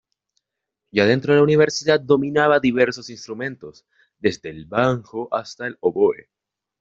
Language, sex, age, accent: Spanish, male, under 19, Andino-Pacífico: Colombia, Perú, Ecuador, oeste de Bolivia y Venezuela andina